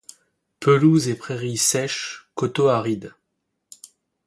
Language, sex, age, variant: French, male, 30-39, Français de métropole